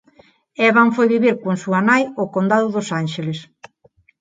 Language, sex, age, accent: Galician, female, 40-49, Neofalante